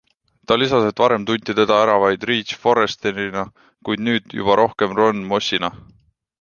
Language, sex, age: Estonian, male, 19-29